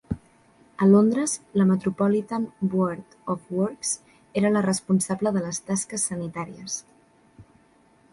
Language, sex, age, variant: Catalan, female, 19-29, Central